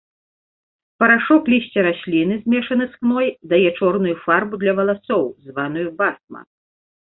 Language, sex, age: Belarusian, female, 40-49